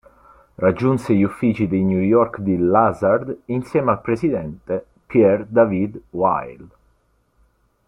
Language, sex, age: Italian, male, 19-29